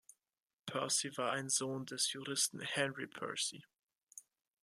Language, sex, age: German, male, 19-29